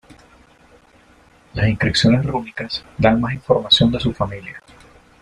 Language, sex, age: Spanish, male, 30-39